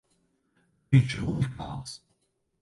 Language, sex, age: Latvian, male, 30-39